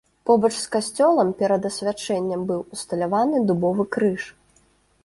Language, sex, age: Belarusian, female, 19-29